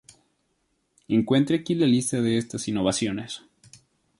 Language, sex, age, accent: Spanish, male, 19-29, México